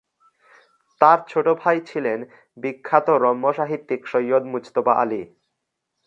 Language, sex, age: Bengali, male, under 19